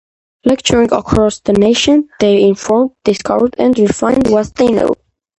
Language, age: English, 30-39